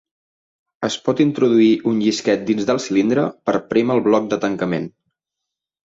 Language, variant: Catalan, Central